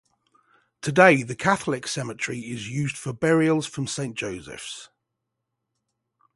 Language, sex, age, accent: English, male, 40-49, England English